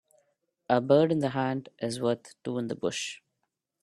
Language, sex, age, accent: English, male, 19-29, India and South Asia (India, Pakistan, Sri Lanka)